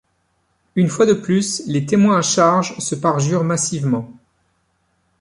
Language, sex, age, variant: French, male, 40-49, Français de métropole